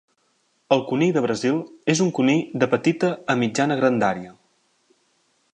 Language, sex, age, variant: Catalan, male, 19-29, Central